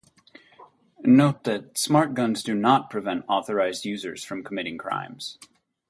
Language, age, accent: English, 30-39, United States English